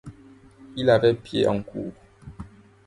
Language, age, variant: French, 19-29, Français d'Afrique subsaharienne et des îles africaines